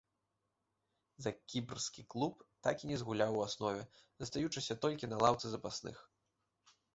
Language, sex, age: Belarusian, male, 19-29